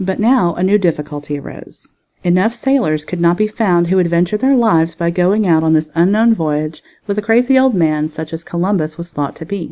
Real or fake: real